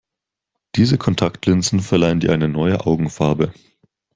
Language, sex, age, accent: German, male, 19-29, Deutschland Deutsch